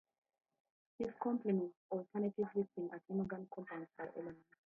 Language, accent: English, United States English